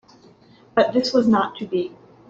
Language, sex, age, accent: English, female, 19-29, United States English